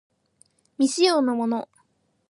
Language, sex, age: Japanese, female, 19-29